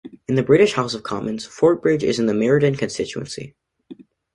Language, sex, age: English, male, under 19